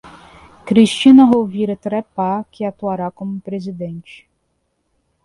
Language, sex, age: Portuguese, female, 19-29